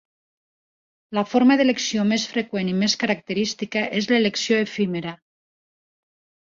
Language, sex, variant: Catalan, female, Nord-Occidental